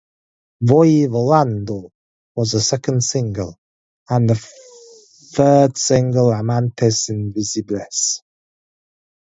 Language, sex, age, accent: English, male, 19-29, England English